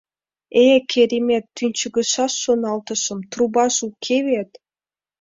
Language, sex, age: Mari, female, 19-29